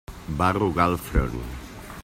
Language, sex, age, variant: Catalan, male, 40-49, Central